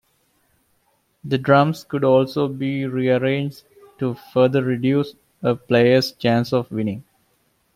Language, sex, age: English, male, 19-29